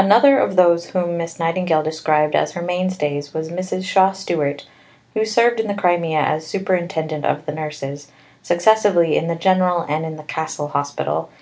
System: none